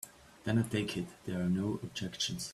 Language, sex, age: English, male, 30-39